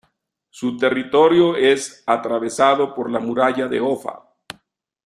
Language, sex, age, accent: Spanish, male, 50-59, México